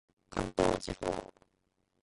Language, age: Japanese, 19-29